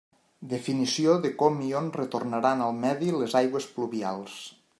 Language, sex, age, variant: Catalan, male, 40-49, Nord-Occidental